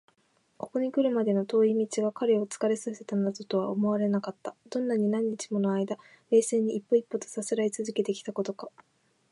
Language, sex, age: Japanese, female, 19-29